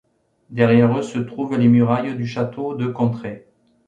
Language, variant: French, Français de métropole